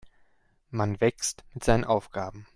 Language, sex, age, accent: German, male, 19-29, Deutschland Deutsch